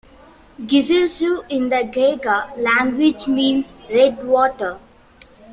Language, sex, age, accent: English, female, 19-29, India and South Asia (India, Pakistan, Sri Lanka)